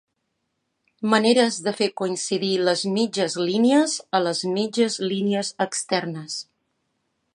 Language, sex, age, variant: Catalan, female, 50-59, Balear